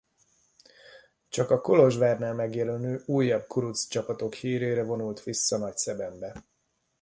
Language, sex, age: Hungarian, male, 50-59